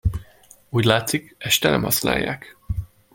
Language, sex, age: Hungarian, male, 19-29